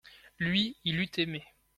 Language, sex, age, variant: French, male, 19-29, Français de métropole